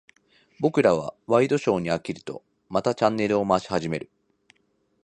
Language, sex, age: Japanese, female, 19-29